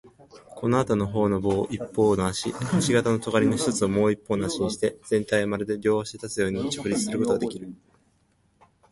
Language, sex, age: Japanese, male, 19-29